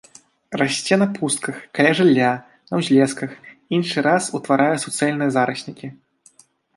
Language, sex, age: Belarusian, male, 19-29